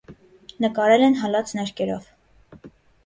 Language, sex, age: Armenian, female, 19-29